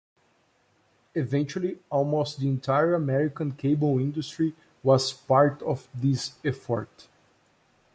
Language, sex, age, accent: English, male, 19-29, Canadian English